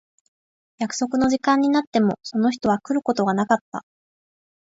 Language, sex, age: Japanese, female, under 19